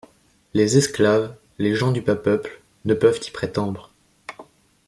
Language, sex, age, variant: French, male, under 19, Français de métropole